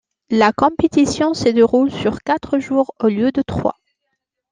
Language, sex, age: French, female, 30-39